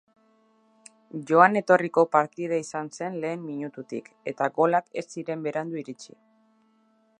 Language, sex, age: Basque, female, 30-39